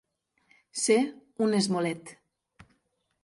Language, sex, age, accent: Catalan, female, 19-29, central; nord-occidental